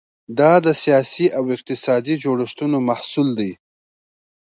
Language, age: Pashto, 40-49